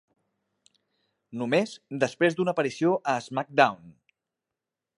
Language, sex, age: Catalan, male, 30-39